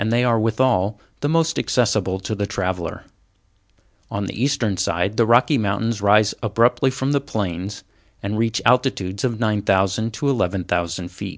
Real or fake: real